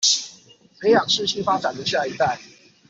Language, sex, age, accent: Chinese, male, 30-39, 出生地：臺北市